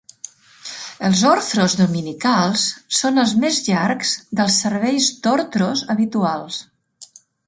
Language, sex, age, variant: Catalan, female, 50-59, Central